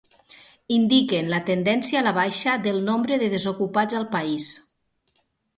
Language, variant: Catalan, Nord-Occidental